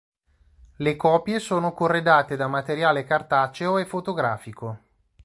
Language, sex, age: Italian, male, 30-39